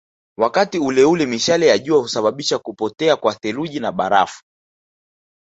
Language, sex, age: Swahili, male, 19-29